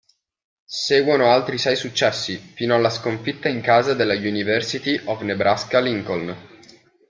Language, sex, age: Italian, male, 19-29